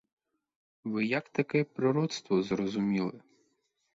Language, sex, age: Ukrainian, male, 19-29